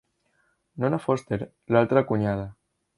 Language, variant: Catalan, Central